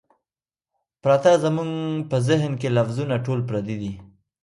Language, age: Pashto, 19-29